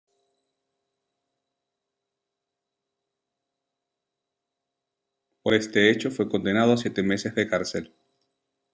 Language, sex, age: Spanish, male, 50-59